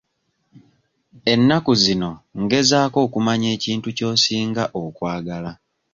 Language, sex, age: Ganda, male, 19-29